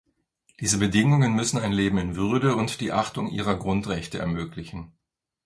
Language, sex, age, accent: German, male, 50-59, Deutschland Deutsch